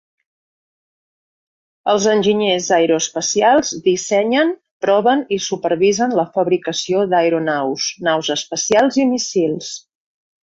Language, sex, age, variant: Catalan, female, 50-59, Central